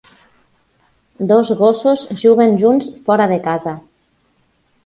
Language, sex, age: Catalan, female, 30-39